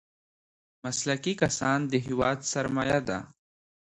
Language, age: Pashto, 19-29